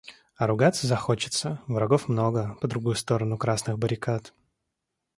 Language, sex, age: Russian, male, 19-29